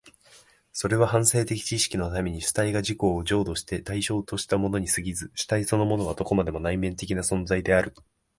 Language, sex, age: Japanese, male, 19-29